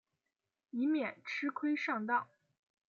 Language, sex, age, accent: Chinese, female, 19-29, 出生地：黑龙江省